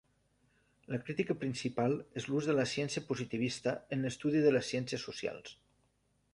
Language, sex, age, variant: Catalan, male, 40-49, Central